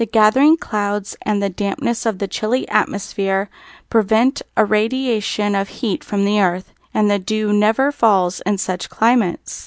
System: none